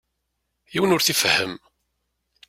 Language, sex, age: Kabyle, male, 40-49